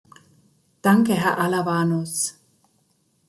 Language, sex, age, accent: German, female, 60-69, Deutschland Deutsch